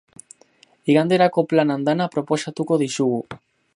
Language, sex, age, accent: Basque, male, 19-29, Mendebalekoa (Araba, Bizkaia, Gipuzkoako mendebaleko herri batzuk)